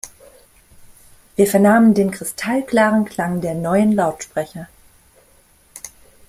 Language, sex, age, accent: German, female, 30-39, Deutschland Deutsch